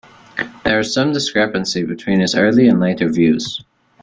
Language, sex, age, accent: English, male, under 19, Canadian English